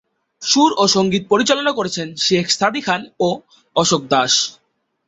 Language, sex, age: Bengali, male, 19-29